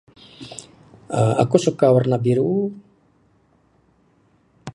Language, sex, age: Bukar-Sadung Bidayuh, male, 60-69